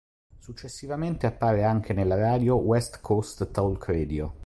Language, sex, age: Italian, male, 30-39